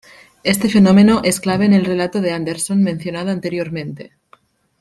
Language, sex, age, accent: Spanish, female, 19-29, España: Norte peninsular (Asturias, Castilla y León, Cantabria, País Vasco, Navarra, Aragón, La Rioja, Guadalajara, Cuenca)